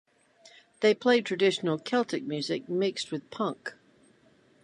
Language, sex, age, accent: English, female, 50-59, United States English